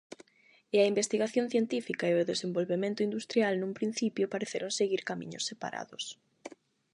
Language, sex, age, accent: Galician, female, 19-29, Atlántico (seseo e gheada); Normativo (estándar); Neofalante